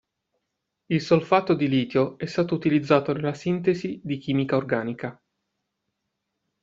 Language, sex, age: Italian, male, 30-39